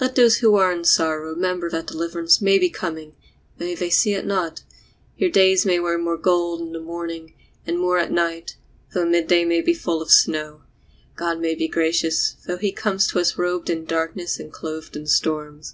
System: none